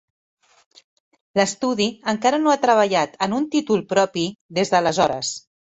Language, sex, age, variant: Catalan, female, 50-59, Central